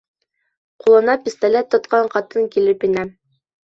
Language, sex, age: Bashkir, female, 19-29